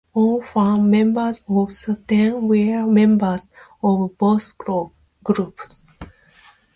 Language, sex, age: English, female, 30-39